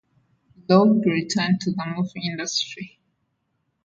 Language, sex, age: English, female, 19-29